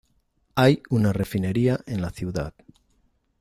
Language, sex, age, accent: Spanish, male, 50-59, España: Norte peninsular (Asturias, Castilla y León, Cantabria, País Vasco, Navarra, Aragón, La Rioja, Guadalajara, Cuenca)